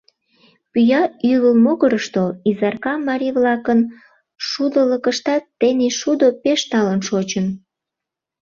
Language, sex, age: Mari, female, 19-29